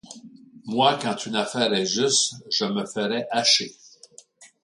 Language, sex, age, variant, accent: French, male, 70-79, Français d'Amérique du Nord, Français du Canada